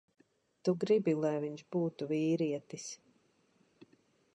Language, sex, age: Latvian, female, 40-49